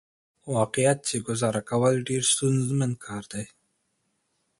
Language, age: Pashto, 19-29